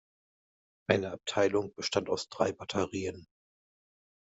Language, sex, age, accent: German, male, 40-49, Deutschland Deutsch